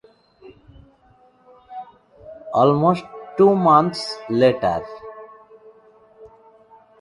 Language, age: English, 40-49